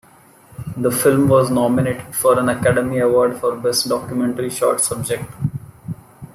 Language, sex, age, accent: English, male, 30-39, India and South Asia (India, Pakistan, Sri Lanka)